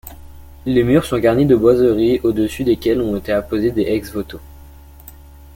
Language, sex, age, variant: French, male, under 19, Français de métropole